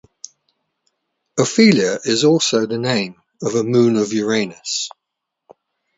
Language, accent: English, England English